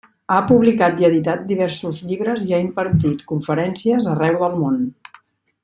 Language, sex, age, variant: Catalan, female, 50-59, Central